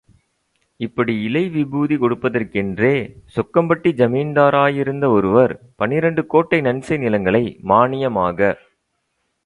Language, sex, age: Tamil, male, 19-29